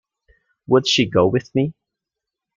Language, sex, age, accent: English, male, under 19, United States English